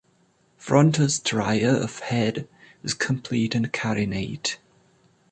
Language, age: English, 30-39